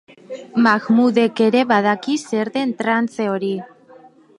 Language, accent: Basque, Mendebalekoa (Araba, Bizkaia, Gipuzkoako mendebaleko herri batzuk)